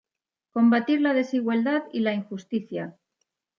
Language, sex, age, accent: Spanish, female, 50-59, España: Centro-Sur peninsular (Madrid, Toledo, Castilla-La Mancha)